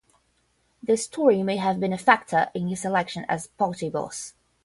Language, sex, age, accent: English, female, 19-29, United States English; England English